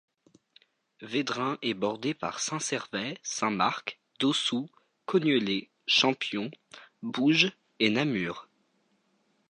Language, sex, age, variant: French, male, under 19, Français de métropole